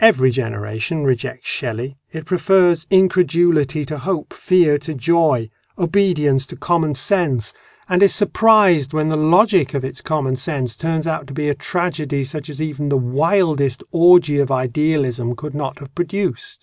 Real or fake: real